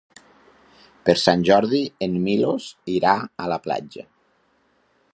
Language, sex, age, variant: Catalan, male, 40-49, Nord-Occidental